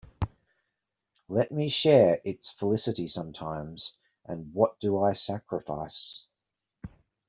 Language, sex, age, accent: English, male, 40-49, Australian English